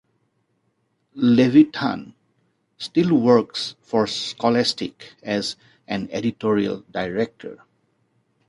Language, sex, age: English, male, 50-59